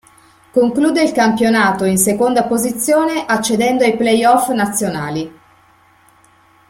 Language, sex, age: Italian, female, 50-59